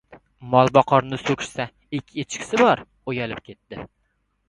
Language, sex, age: Uzbek, male, under 19